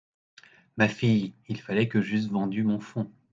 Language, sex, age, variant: French, male, 40-49, Français de métropole